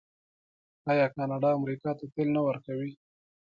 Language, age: Pashto, 30-39